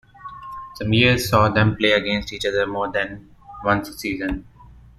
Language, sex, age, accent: English, male, 19-29, India and South Asia (India, Pakistan, Sri Lanka)